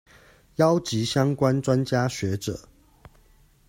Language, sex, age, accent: Chinese, male, 30-39, 出生地：桃園市